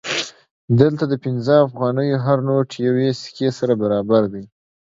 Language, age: Pashto, under 19